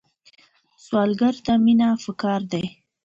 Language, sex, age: Pashto, female, 19-29